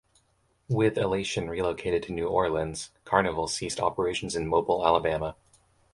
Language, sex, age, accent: English, male, 19-29, United States English